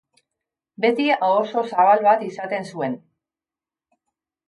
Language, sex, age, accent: Basque, female, 50-59, Mendebalekoa (Araba, Bizkaia, Gipuzkoako mendebaleko herri batzuk)